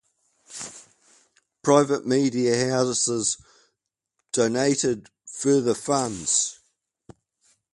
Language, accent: English, New Zealand English